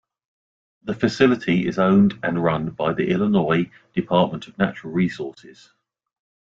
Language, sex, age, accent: English, male, 50-59, England English